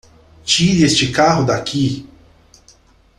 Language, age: Portuguese, 30-39